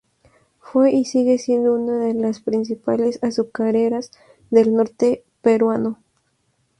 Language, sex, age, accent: Spanish, female, under 19, México